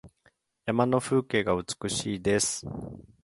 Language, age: Japanese, 40-49